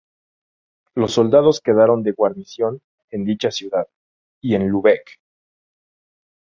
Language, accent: Spanish, México